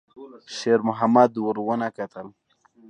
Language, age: Pashto, under 19